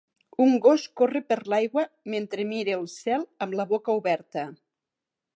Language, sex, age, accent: Catalan, female, 60-69, occidental